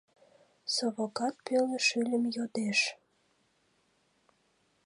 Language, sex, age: Mari, female, 19-29